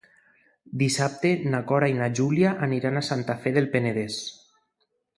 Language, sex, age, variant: Catalan, male, 40-49, Central